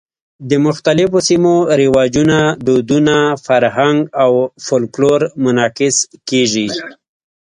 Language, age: Pashto, 40-49